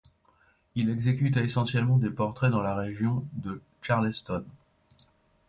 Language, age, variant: French, 40-49, Français des départements et régions d'outre-mer